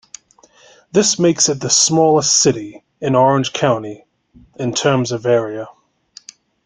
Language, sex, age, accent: English, male, 30-39, United States English